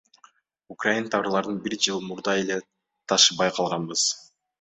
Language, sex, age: Kyrgyz, male, 19-29